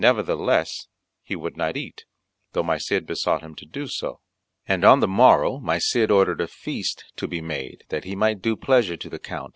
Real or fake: real